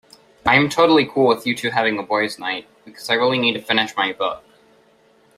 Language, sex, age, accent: English, male, under 19, United States English